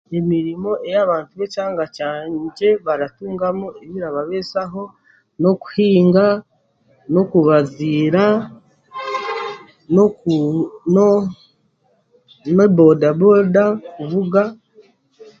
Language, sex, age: Chiga, female, 40-49